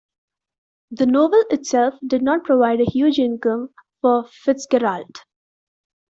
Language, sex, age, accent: English, female, 19-29, India and South Asia (India, Pakistan, Sri Lanka)